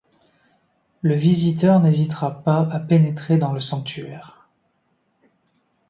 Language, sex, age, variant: French, male, 19-29, Français de métropole